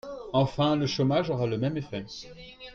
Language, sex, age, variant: French, male, 30-39, Français de métropole